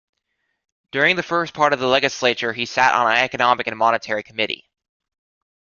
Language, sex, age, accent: English, male, 19-29, United States English